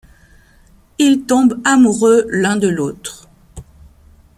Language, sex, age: French, female, 50-59